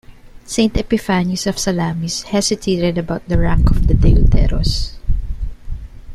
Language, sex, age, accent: English, female, 19-29, Filipino